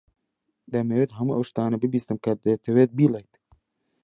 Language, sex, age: Central Kurdish, male, 19-29